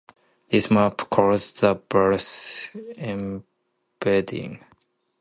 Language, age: English, 19-29